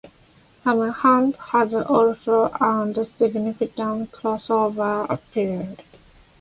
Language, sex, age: English, female, 30-39